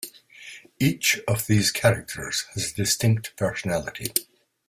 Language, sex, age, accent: English, male, 70-79, Scottish English